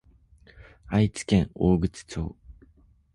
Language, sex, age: Japanese, male, 19-29